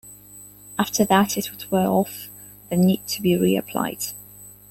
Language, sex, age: English, female, 30-39